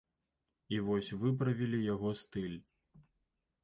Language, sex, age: Belarusian, male, 19-29